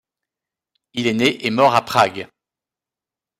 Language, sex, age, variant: French, male, 40-49, Français de métropole